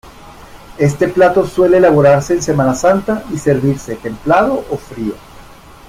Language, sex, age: Spanish, male, 50-59